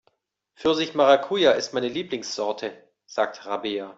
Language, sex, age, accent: German, male, 40-49, Deutschland Deutsch